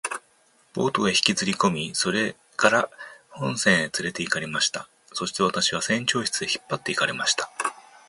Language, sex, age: Japanese, male, 50-59